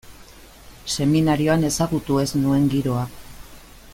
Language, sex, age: Basque, female, 50-59